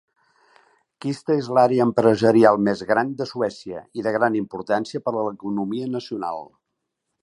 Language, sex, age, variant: Catalan, male, 60-69, Central